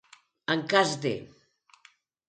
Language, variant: Catalan, Nord-Occidental